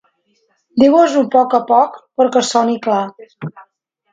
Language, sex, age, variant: Catalan, female, 50-59, Central